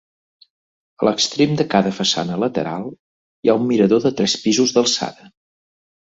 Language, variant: Catalan, Central